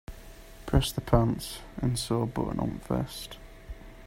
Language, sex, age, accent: English, male, 19-29, England English